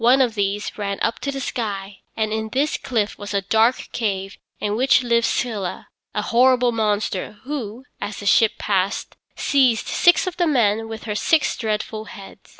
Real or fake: real